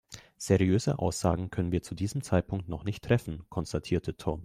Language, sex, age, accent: German, male, 19-29, Deutschland Deutsch